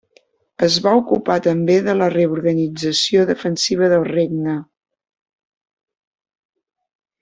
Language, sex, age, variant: Catalan, female, 50-59, Central